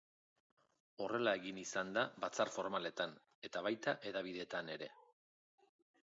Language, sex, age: Basque, male, 40-49